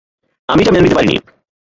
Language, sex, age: Bengali, male, 19-29